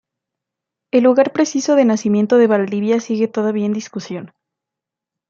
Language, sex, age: Spanish, female, under 19